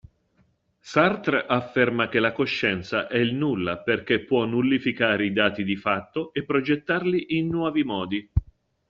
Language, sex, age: Italian, male, 50-59